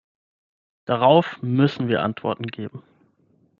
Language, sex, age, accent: German, male, 19-29, Deutschland Deutsch